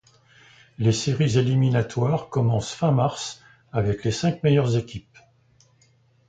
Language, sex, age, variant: French, male, 70-79, Français de métropole